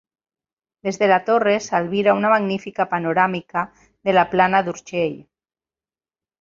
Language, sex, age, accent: Catalan, female, 40-49, valencià